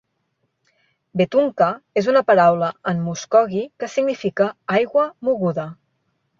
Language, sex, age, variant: Catalan, female, 19-29, Central